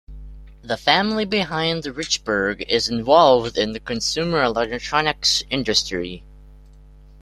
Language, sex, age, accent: English, male, under 19, United States English